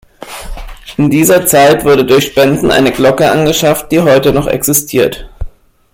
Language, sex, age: German, male, 30-39